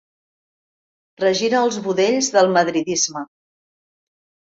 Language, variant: Catalan, Central